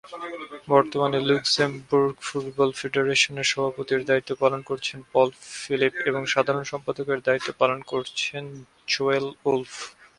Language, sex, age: Bengali, male, 19-29